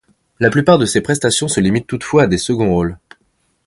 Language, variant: French, Français de métropole